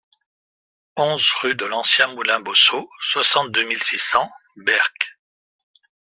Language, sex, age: French, male, 60-69